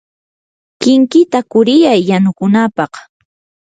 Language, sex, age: Yanahuanca Pasco Quechua, female, 19-29